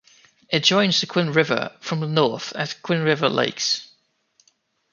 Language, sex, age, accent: English, male, 19-29, England English